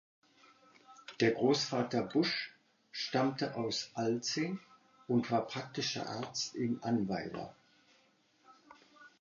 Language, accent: German, Deutschland Deutsch